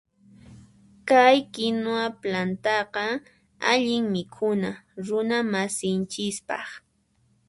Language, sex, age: Puno Quechua, female, 19-29